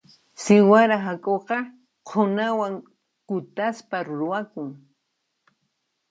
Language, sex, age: Puno Quechua, female, 19-29